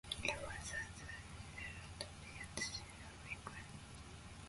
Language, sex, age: English, female, 19-29